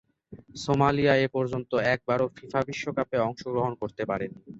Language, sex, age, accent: Bengali, male, 19-29, Native; শুদ্ধ